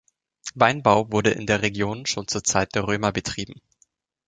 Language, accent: German, Deutschland Deutsch